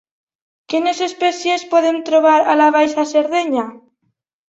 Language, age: Catalan, 50-59